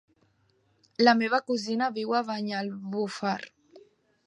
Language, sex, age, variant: Catalan, female, 19-29, Central